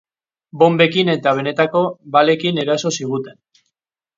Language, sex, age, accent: Basque, male, 19-29, Mendebalekoa (Araba, Bizkaia, Gipuzkoako mendebaleko herri batzuk)